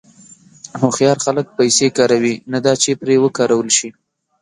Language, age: Pashto, 19-29